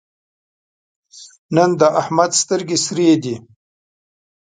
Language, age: Pashto, 40-49